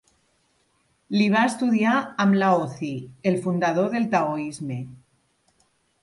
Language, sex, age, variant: Catalan, female, 40-49, Central